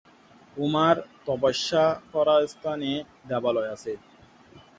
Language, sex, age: Bengali, male, 19-29